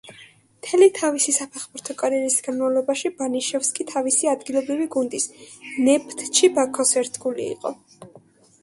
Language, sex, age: Georgian, female, under 19